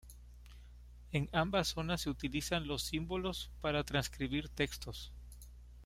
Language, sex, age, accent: Spanish, male, 30-39, México